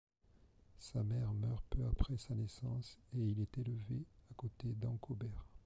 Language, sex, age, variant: French, male, 40-49, Français de métropole